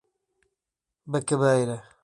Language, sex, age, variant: Portuguese, male, 50-59, Portuguese (Portugal)